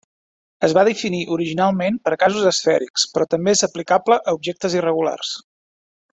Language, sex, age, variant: Catalan, male, 30-39, Central